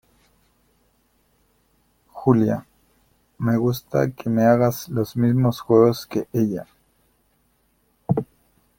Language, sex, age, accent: Spanish, male, 19-29, Chileno: Chile, Cuyo